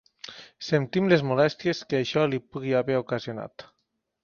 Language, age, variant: Catalan, 30-39, Nord-Occidental